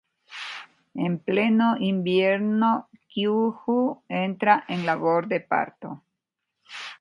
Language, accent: Spanish, Andino-Pacífico: Colombia, Perú, Ecuador, oeste de Bolivia y Venezuela andina